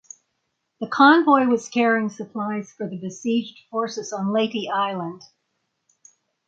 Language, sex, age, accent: English, female, 80-89, United States English